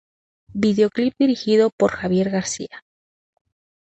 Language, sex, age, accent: Spanish, female, 30-39, México